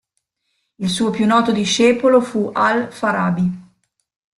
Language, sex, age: Italian, female, 40-49